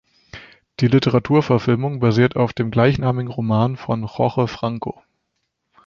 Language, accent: German, Deutschland Deutsch